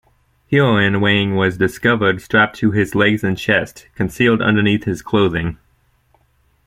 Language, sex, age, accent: English, male, under 19, United States English